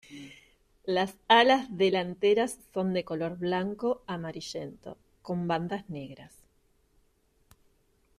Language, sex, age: Spanish, male, 30-39